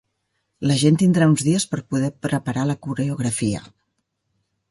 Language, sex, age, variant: Catalan, female, 50-59, Central